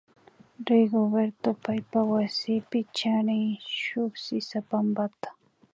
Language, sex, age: Imbabura Highland Quichua, female, under 19